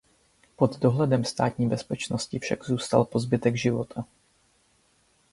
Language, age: Czech, 19-29